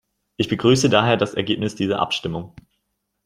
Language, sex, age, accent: German, male, 19-29, Deutschland Deutsch